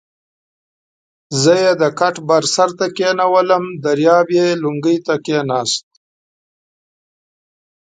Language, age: Pashto, 40-49